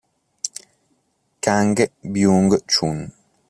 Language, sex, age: Italian, male, 30-39